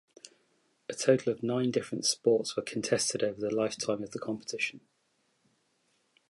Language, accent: English, England English